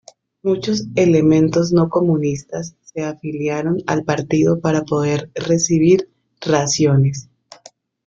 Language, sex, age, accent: Spanish, female, 30-39, Caribe: Cuba, Venezuela, Puerto Rico, República Dominicana, Panamá, Colombia caribeña, México caribeño, Costa del golfo de México